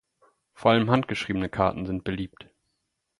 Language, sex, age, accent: German, male, 30-39, Deutschland Deutsch